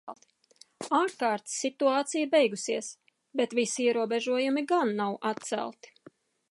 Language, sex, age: Latvian, female, 40-49